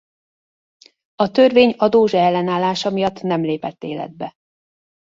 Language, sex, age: Hungarian, female, 40-49